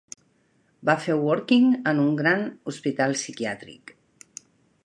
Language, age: Catalan, 50-59